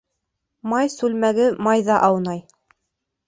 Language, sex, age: Bashkir, female, 19-29